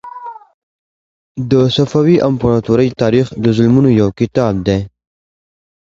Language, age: Pashto, 19-29